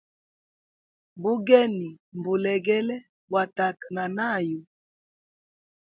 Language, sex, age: Hemba, female, 30-39